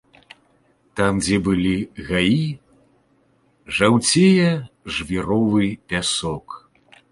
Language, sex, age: Belarusian, male, 40-49